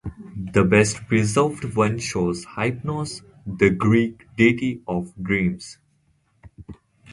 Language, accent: English, England English